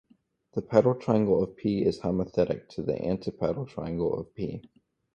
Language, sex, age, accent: English, male, under 19, United States English